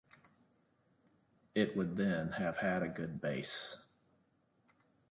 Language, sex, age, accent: English, male, 50-59, United States English